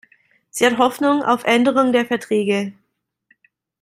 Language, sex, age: German, female, 30-39